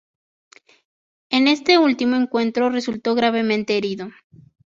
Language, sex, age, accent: Spanish, female, 19-29, México